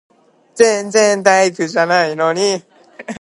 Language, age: Japanese, 19-29